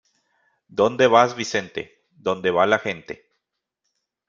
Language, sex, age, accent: Spanish, male, 30-39, México